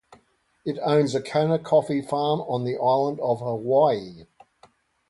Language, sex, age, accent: English, male, 60-69, Australian English